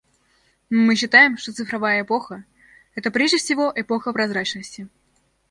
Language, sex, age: Russian, female, under 19